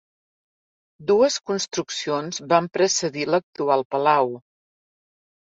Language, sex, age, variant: Catalan, female, 60-69, Central